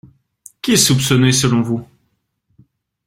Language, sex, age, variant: French, male, 30-39, Français de métropole